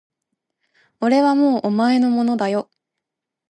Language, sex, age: Japanese, female, 19-29